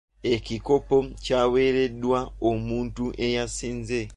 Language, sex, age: Ganda, male, 19-29